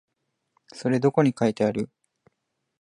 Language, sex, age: Japanese, male, 19-29